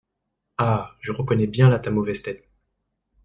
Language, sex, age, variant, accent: French, male, 19-29, Français des départements et régions d'outre-mer, Français de La Réunion